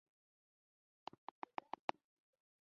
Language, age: Pashto, 19-29